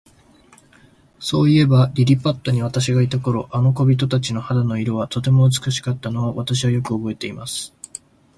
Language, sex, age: Japanese, male, 19-29